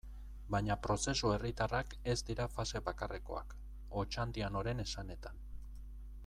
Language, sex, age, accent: Basque, male, 40-49, Erdialdekoa edo Nafarra (Gipuzkoa, Nafarroa)